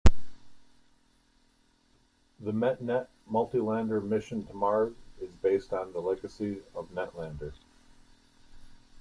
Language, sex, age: English, male, 50-59